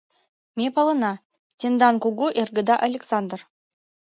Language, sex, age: Mari, female, 19-29